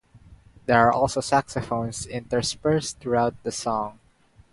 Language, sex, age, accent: English, male, 19-29, Filipino